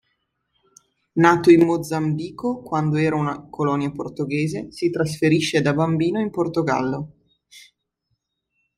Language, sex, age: Italian, female, 19-29